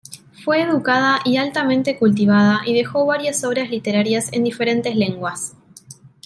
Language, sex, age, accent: Spanish, female, 19-29, Rioplatense: Argentina, Uruguay, este de Bolivia, Paraguay